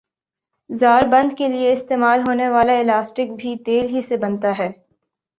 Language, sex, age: Urdu, female, 19-29